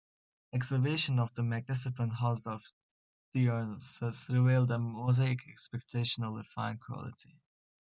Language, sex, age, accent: English, male, under 19, United States English